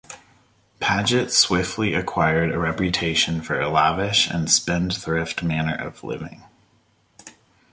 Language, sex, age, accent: English, male, 30-39, United States English